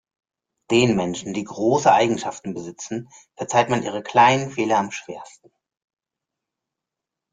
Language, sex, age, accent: German, male, 50-59, Deutschland Deutsch